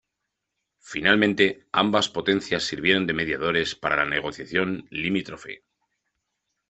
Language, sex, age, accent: Spanish, male, 40-49, España: Centro-Sur peninsular (Madrid, Toledo, Castilla-La Mancha)